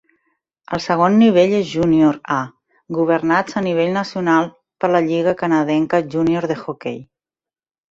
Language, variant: Catalan, Central